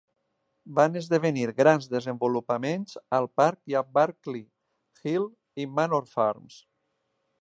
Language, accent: Catalan, valencià